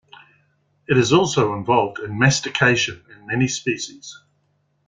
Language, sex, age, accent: English, male, 60-69, New Zealand English